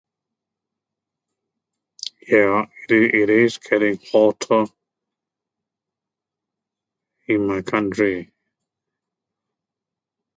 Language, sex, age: English, male, 70-79